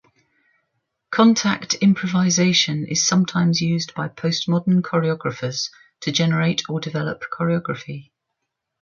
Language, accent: English, England English